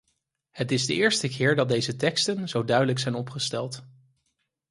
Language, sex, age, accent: Dutch, male, 30-39, Nederlands Nederlands